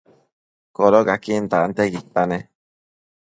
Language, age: Matsés, under 19